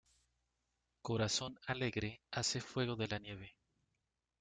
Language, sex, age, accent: Spanish, male, 19-29, Caribe: Cuba, Venezuela, Puerto Rico, República Dominicana, Panamá, Colombia caribeña, México caribeño, Costa del golfo de México